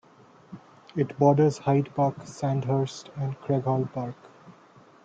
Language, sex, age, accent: English, male, 19-29, India and South Asia (India, Pakistan, Sri Lanka)